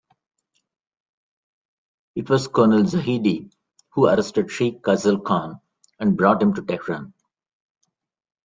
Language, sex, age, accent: English, male, 40-49, India and South Asia (India, Pakistan, Sri Lanka)